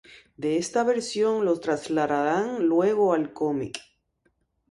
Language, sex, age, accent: Spanish, female, 50-59, Caribe: Cuba, Venezuela, Puerto Rico, República Dominicana, Panamá, Colombia caribeña, México caribeño, Costa del golfo de México